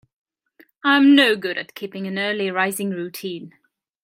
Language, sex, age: English, female, 19-29